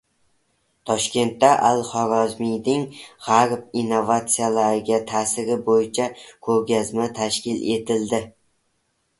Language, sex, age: Uzbek, male, under 19